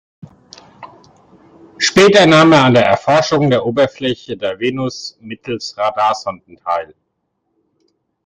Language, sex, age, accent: German, male, 40-49, Deutschland Deutsch